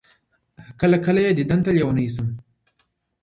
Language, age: Pashto, under 19